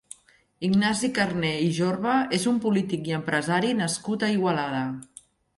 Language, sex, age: Catalan, female, 50-59